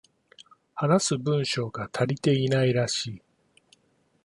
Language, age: Japanese, 50-59